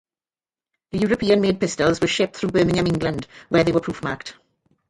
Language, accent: English, Welsh English